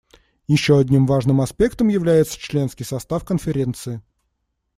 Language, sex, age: Russian, male, 19-29